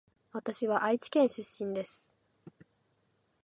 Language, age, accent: Japanese, 19-29, 標準語